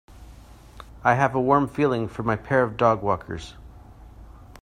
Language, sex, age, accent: English, male, 50-59, Canadian English